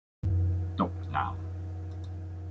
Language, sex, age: Cantonese, male, 30-39